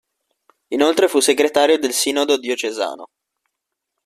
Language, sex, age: Italian, male, 19-29